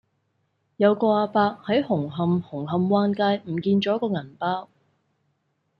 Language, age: Cantonese, 30-39